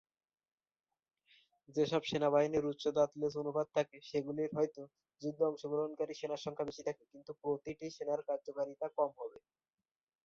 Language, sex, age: Bengali, male, under 19